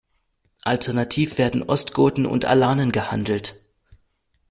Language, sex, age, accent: German, male, under 19, Deutschland Deutsch